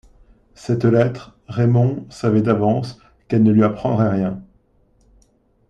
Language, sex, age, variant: French, male, 40-49, Français de métropole